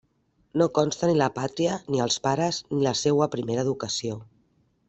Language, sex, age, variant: Catalan, female, 50-59, Central